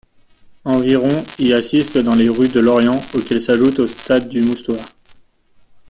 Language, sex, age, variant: French, male, 19-29, Français de métropole